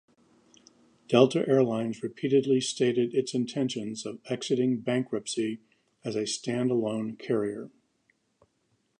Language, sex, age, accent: English, male, 60-69, United States English